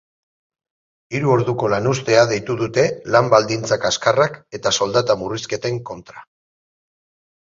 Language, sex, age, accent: Basque, male, 40-49, Erdialdekoa edo Nafarra (Gipuzkoa, Nafarroa)